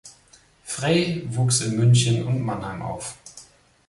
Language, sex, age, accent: German, male, 30-39, Deutschland Deutsch